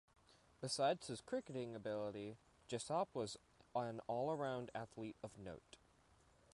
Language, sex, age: English, male, under 19